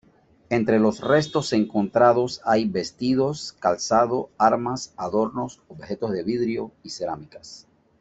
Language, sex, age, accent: Spanish, male, 40-49, Caribe: Cuba, Venezuela, Puerto Rico, República Dominicana, Panamá, Colombia caribeña, México caribeño, Costa del golfo de México